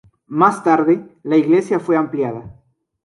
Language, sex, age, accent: Spanish, male, 19-29, México